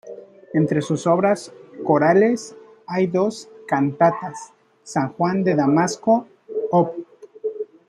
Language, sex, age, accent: Spanish, male, 19-29, México